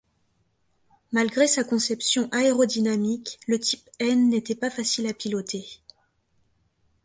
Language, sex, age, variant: French, female, 19-29, Français de métropole